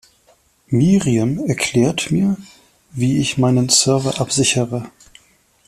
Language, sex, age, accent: German, male, 40-49, Deutschland Deutsch